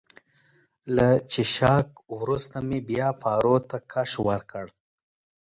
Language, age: Pashto, 19-29